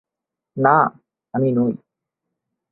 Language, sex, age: Bengali, male, 19-29